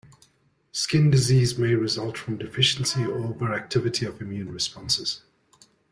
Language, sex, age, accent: English, male, 40-49, Southern African (South Africa, Zimbabwe, Namibia)